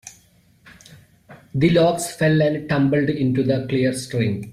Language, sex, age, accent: English, male, 19-29, India and South Asia (India, Pakistan, Sri Lanka)